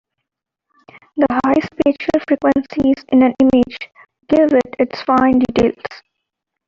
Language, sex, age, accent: English, female, 19-29, India and South Asia (India, Pakistan, Sri Lanka)